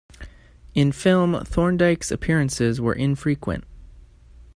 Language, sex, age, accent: English, male, 19-29, United States English